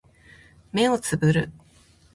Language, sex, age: Japanese, female, 30-39